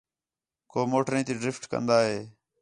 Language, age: Khetrani, 19-29